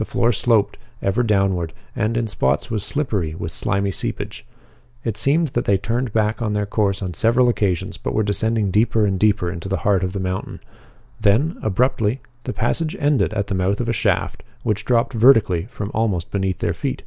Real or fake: real